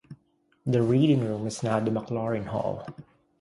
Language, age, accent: English, 30-39, Filipino